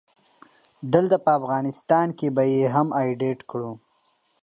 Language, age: Pashto, 19-29